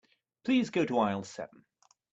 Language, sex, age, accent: English, male, 60-69, England English